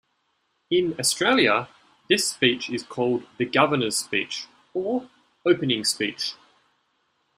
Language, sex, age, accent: English, male, 30-39, Australian English